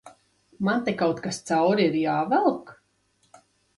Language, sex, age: Latvian, female, 30-39